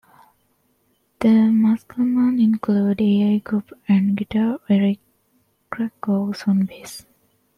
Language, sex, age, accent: English, female, 19-29, India and South Asia (India, Pakistan, Sri Lanka)